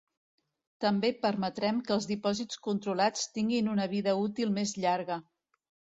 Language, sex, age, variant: Catalan, female, 50-59, Central